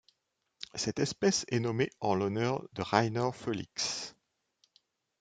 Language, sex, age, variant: French, male, 50-59, Français de métropole